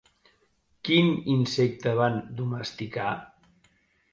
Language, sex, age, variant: Catalan, male, 50-59, Central